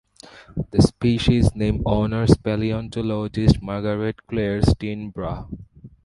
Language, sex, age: English, male, 19-29